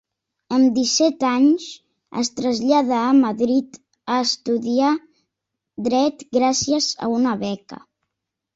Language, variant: Catalan, Central